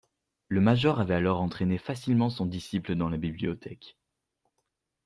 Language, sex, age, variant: French, male, under 19, Français de métropole